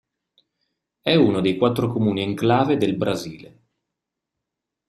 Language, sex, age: Italian, male, 30-39